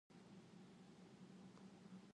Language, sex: Indonesian, female